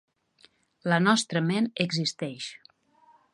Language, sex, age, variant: Catalan, female, 40-49, Nord-Occidental